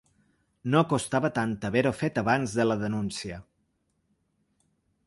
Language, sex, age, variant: Catalan, male, 40-49, Balear